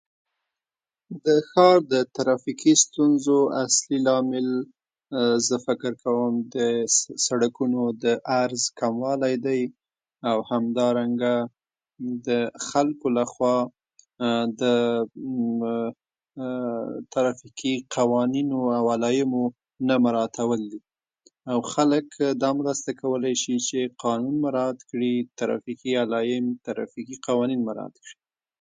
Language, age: Pashto, 30-39